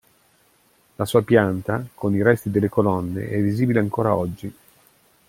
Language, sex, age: Italian, male, 50-59